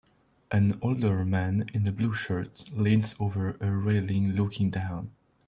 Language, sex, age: English, male, 19-29